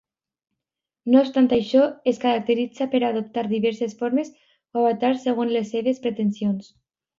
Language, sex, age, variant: Catalan, female, under 19, Alacantí